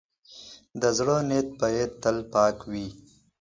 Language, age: Pashto, 19-29